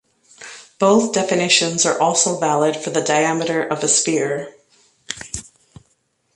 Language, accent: English, United States English